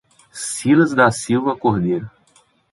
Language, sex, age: Portuguese, male, 19-29